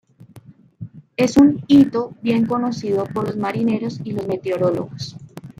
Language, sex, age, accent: Spanish, female, 30-39, Caribe: Cuba, Venezuela, Puerto Rico, República Dominicana, Panamá, Colombia caribeña, México caribeño, Costa del golfo de México